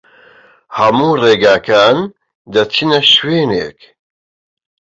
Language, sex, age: Central Kurdish, male, 19-29